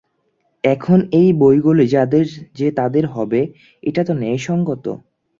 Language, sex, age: Bengali, male, under 19